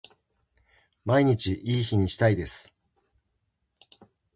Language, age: Japanese, 50-59